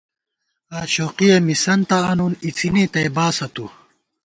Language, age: Gawar-Bati, 30-39